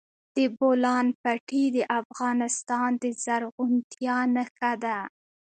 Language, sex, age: Pashto, female, 19-29